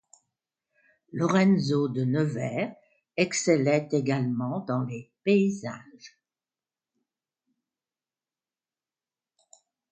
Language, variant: French, Français de métropole